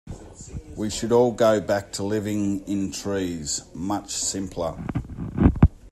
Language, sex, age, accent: English, male, 40-49, Australian English